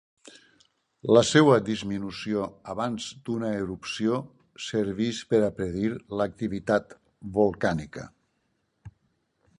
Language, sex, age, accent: Catalan, male, 60-69, valencià